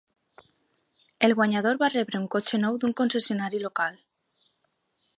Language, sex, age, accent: Catalan, female, 30-39, valencià